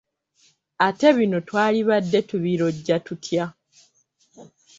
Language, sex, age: Ganda, female, 19-29